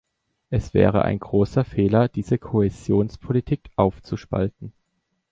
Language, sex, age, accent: German, male, 19-29, Deutschland Deutsch